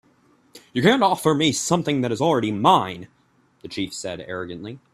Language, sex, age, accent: English, male, 19-29, United States English